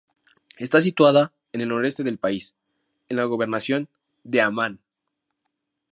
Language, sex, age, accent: Spanish, male, under 19, México